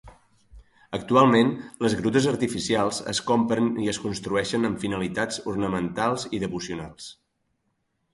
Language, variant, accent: Catalan, Central, central